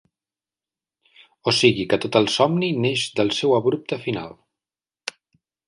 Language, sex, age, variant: Catalan, male, 30-39, Central